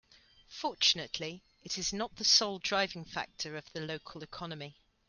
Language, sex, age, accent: English, female, 50-59, England English